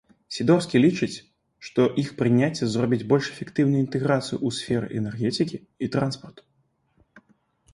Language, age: Belarusian, 19-29